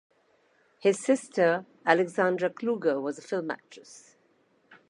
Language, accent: English, India and South Asia (India, Pakistan, Sri Lanka)